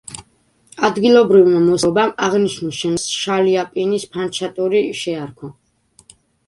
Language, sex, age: Georgian, male, under 19